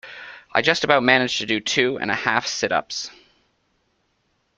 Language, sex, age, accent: English, male, 19-29, United States English